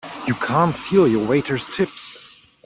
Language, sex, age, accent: English, male, 19-29, England English